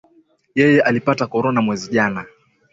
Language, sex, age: Swahili, male, 19-29